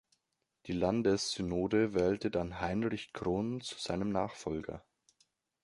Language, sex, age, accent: German, male, 19-29, Deutschland Deutsch